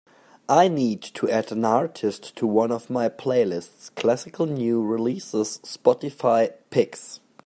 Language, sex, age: English, male, 30-39